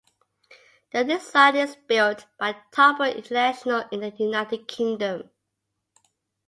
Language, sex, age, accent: English, female, 40-49, Scottish English